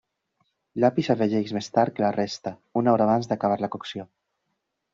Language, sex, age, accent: Catalan, male, 19-29, valencià